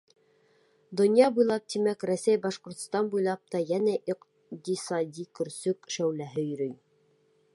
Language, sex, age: Bashkir, female, 30-39